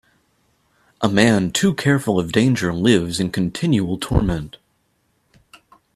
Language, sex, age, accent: English, male, 19-29, United States English